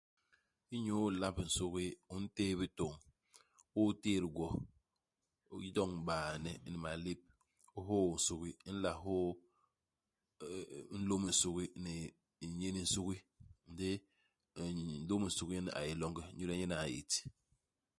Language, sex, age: Basaa, male, 50-59